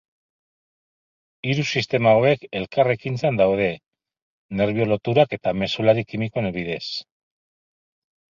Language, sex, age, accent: Basque, male, 50-59, Erdialdekoa edo Nafarra (Gipuzkoa, Nafarroa)